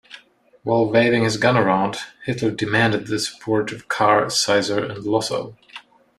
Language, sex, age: English, male, 30-39